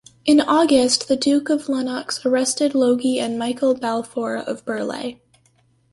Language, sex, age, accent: English, female, under 19, United States English